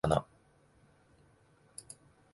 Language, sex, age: Japanese, male, 19-29